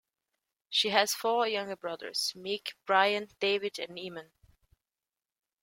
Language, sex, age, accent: English, female, 19-29, Welsh English